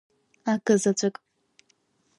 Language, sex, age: Abkhazian, female, under 19